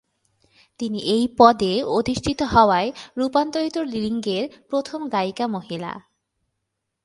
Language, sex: Bengali, female